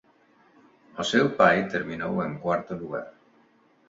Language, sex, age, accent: Galician, male, 40-49, Neofalante